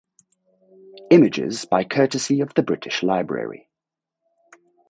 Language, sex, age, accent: English, male, 30-39, United States English